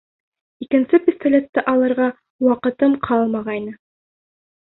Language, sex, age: Bashkir, female, 19-29